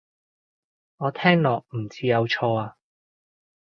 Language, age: Cantonese, 40-49